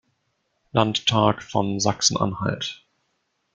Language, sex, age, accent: German, male, 19-29, Deutschland Deutsch